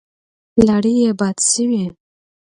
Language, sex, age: Pashto, female, 19-29